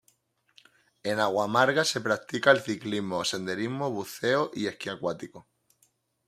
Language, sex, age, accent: Spanish, male, 30-39, España: Sur peninsular (Andalucia, Extremadura, Murcia)